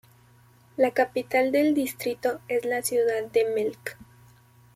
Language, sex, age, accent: Spanish, female, 19-29, México